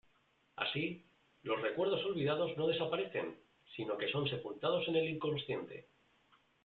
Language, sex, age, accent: Spanish, male, 40-49, España: Norte peninsular (Asturias, Castilla y León, Cantabria, País Vasco, Navarra, Aragón, La Rioja, Guadalajara, Cuenca)